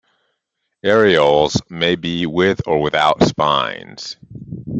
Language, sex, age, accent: English, male, 30-39, Canadian English